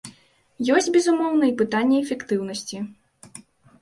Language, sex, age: Belarusian, female, 19-29